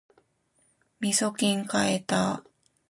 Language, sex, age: Japanese, female, 40-49